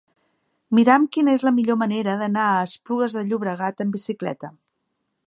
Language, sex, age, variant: Catalan, female, 50-59, Central